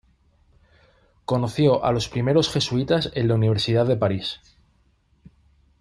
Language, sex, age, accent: Spanish, male, 30-39, España: Norte peninsular (Asturias, Castilla y León, Cantabria, País Vasco, Navarra, Aragón, La Rioja, Guadalajara, Cuenca)